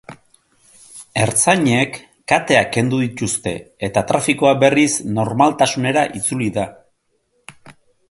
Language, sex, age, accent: Basque, female, 19-29, Erdialdekoa edo Nafarra (Gipuzkoa, Nafarroa)